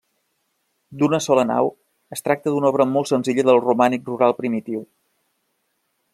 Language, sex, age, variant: Catalan, male, 30-39, Central